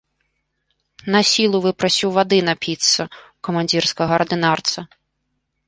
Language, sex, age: Belarusian, female, 40-49